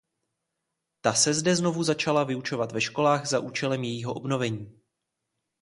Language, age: Czech, 19-29